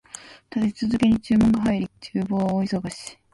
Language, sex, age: Japanese, female, 19-29